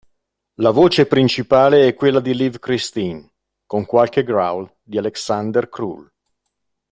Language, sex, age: Italian, male, 50-59